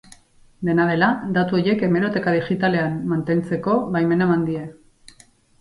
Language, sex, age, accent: Basque, female, 40-49, Erdialdekoa edo Nafarra (Gipuzkoa, Nafarroa)